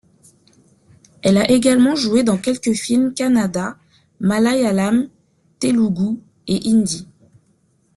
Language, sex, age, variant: French, female, 30-39, Français de métropole